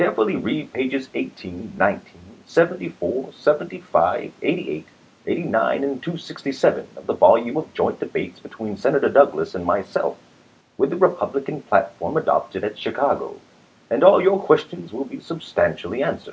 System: none